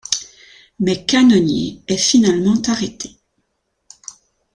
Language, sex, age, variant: French, female, 50-59, Français de métropole